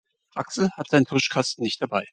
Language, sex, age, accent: German, male, 30-39, Deutschland Deutsch